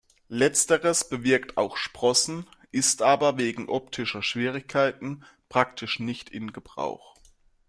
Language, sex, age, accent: German, male, 19-29, Deutschland Deutsch